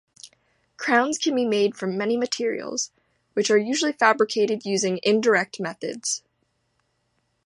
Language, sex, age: English, female, 19-29